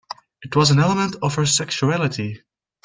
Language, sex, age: English, male, under 19